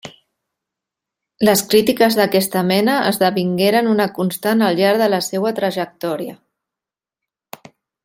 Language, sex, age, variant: Catalan, female, 40-49, Central